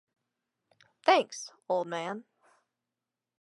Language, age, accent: English, under 19, United States English